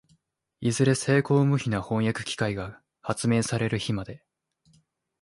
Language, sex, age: Japanese, male, 19-29